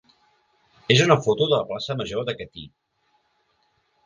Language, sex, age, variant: Catalan, male, 50-59, Central